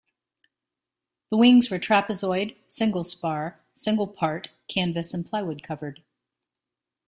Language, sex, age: English, female, 50-59